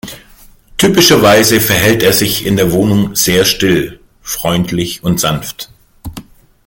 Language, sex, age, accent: German, male, 40-49, Deutschland Deutsch